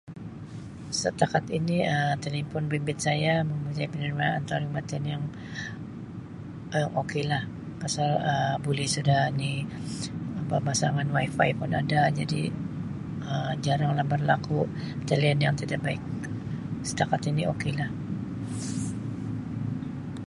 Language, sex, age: Sabah Malay, female, 50-59